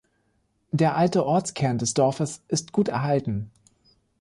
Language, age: German, 30-39